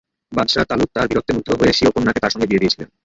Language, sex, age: Bengali, male, 19-29